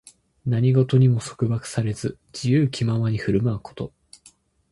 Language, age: Japanese, 19-29